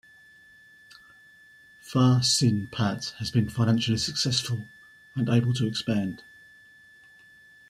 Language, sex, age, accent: English, male, 50-59, England English